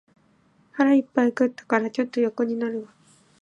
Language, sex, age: Japanese, female, under 19